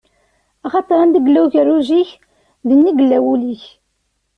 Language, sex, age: Kabyle, female, 19-29